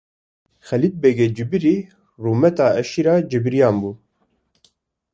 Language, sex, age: Kurdish, male, 19-29